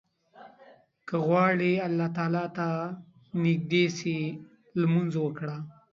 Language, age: Pashto, 19-29